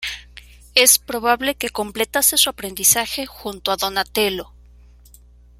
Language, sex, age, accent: Spanish, female, 30-39, México